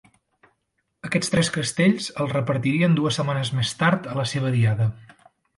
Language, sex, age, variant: Catalan, male, 30-39, Central